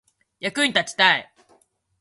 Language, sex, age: Japanese, female, 19-29